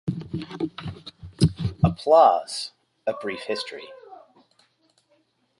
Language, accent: English, Canadian English